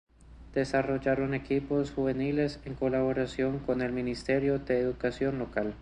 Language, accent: Spanish, Andino-Pacífico: Colombia, Perú, Ecuador, oeste de Bolivia y Venezuela andina